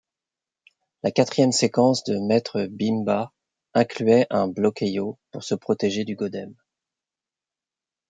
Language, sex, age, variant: French, male, 50-59, Français de métropole